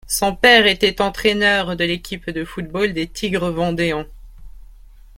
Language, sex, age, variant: French, male, under 19, Français de métropole